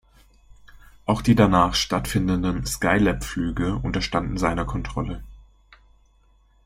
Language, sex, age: German, male, 19-29